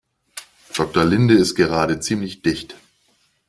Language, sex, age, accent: German, male, 40-49, Deutschland Deutsch